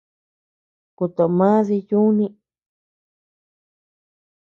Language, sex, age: Tepeuxila Cuicatec, female, 19-29